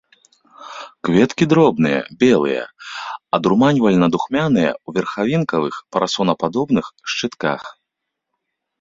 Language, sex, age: Belarusian, male, 30-39